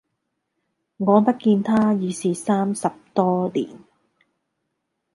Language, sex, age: Cantonese, female, 40-49